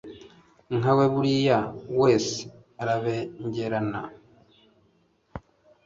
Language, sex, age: Kinyarwanda, male, 40-49